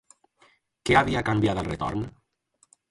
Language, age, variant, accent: Catalan, 30-39, Valencià meridional, valencià